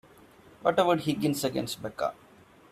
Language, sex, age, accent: English, male, 19-29, India and South Asia (India, Pakistan, Sri Lanka)